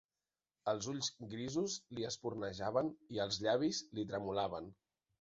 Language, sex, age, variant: Catalan, male, 30-39, Central